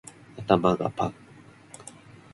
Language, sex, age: Japanese, male, 19-29